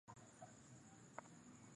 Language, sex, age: Swahili, female, 19-29